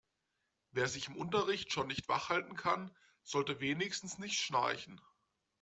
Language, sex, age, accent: German, male, 19-29, Deutschland Deutsch